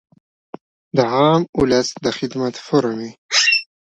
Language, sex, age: Pashto, male, 19-29